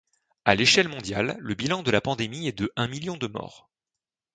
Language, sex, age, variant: French, male, 19-29, Français de métropole